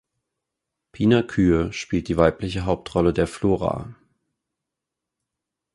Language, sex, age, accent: German, male, 30-39, Deutschland Deutsch